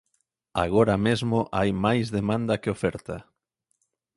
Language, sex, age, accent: Galician, male, 19-29, Normativo (estándar)